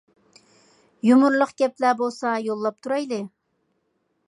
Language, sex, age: Uyghur, female, 40-49